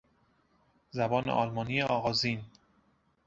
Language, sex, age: Persian, male, 30-39